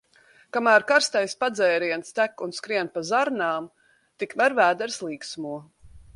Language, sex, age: Latvian, female, 40-49